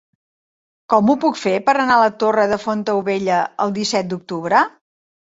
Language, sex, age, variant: Catalan, female, 60-69, Central